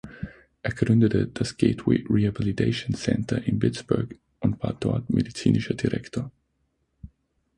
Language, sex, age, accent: German, male, 19-29, Österreichisches Deutsch